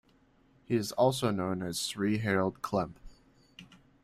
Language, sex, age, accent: English, male, 19-29, United States English